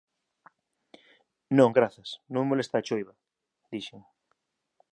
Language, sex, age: Galician, male, 30-39